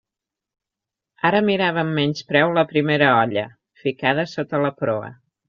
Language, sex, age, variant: Catalan, female, 40-49, Central